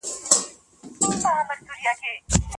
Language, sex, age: Pashto, female, 30-39